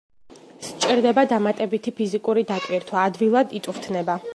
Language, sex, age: Georgian, female, 19-29